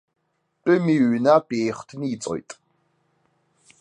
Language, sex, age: Abkhazian, male, 19-29